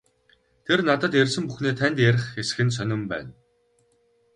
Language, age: Mongolian, 19-29